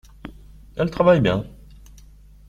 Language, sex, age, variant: French, male, 30-39, Français de métropole